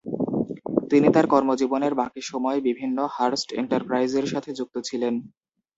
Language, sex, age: Bengali, male, 19-29